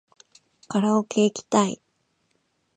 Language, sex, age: Japanese, female, 40-49